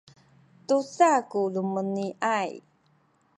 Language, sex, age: Sakizaya, female, 50-59